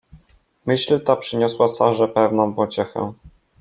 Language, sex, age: Polish, male, 19-29